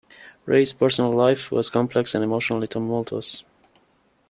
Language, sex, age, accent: English, male, 30-39, United States English